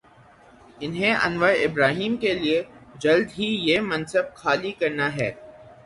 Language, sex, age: Urdu, male, 19-29